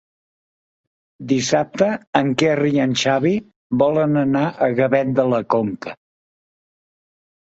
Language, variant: Catalan, Central